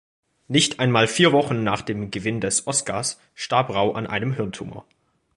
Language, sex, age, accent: German, male, under 19, Deutschland Deutsch